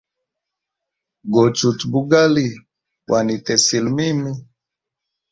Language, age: Hemba, 19-29